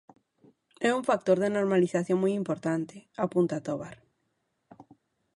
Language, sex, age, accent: Galician, female, 30-39, Oriental (común en zona oriental); Normativo (estándar)